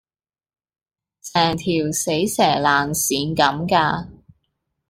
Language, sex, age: Cantonese, female, 19-29